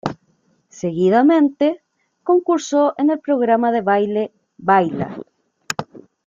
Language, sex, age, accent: Spanish, female, 30-39, Chileno: Chile, Cuyo